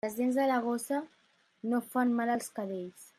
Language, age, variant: Catalan, under 19, Central